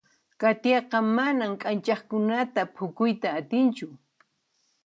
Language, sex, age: Puno Quechua, female, 19-29